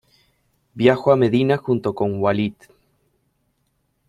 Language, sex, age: Spanish, male, 30-39